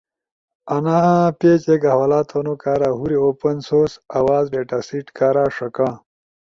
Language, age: Ushojo, 19-29